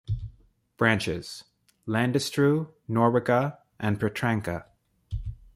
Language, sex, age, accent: English, male, 19-29, United States English